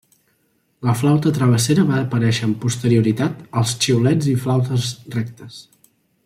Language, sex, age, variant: Catalan, male, 19-29, Central